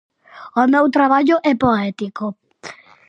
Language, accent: Galician, Normativo (estándar)